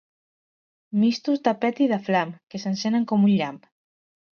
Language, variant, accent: Catalan, Central, central